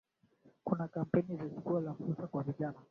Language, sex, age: Swahili, male, 19-29